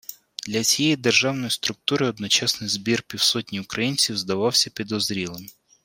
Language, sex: Ukrainian, male